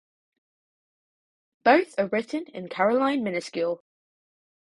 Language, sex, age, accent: English, male, under 19, England English